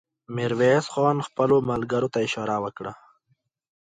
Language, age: Pashto, 19-29